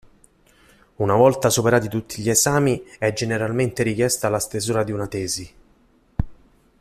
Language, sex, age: Italian, male, 40-49